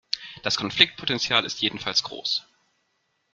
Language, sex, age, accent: German, male, 30-39, Deutschland Deutsch